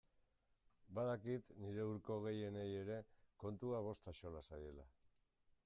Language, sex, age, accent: Basque, male, 50-59, Mendebalekoa (Araba, Bizkaia, Gipuzkoako mendebaleko herri batzuk)